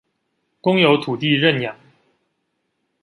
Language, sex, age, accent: Chinese, male, 19-29, 出生地：臺北市